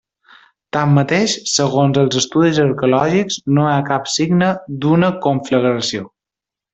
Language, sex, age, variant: Catalan, male, 30-39, Balear